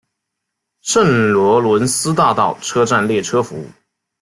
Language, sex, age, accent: Chinese, male, 19-29, 出生地：浙江省